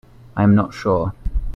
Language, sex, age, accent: English, male, 19-29, England English